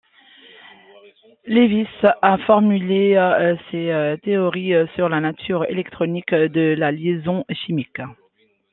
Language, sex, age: French, female, 40-49